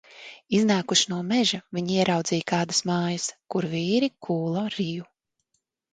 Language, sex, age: Latvian, female, 30-39